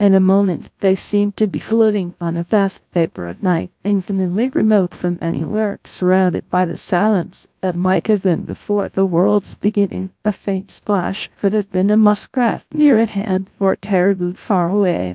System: TTS, GlowTTS